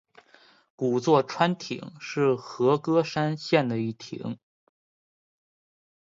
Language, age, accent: Chinese, under 19, 出生地：天津市